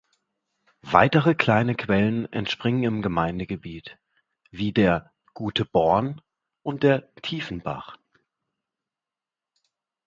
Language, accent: German, Deutschland Deutsch